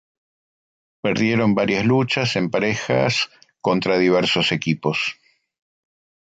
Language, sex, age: Spanish, male, 50-59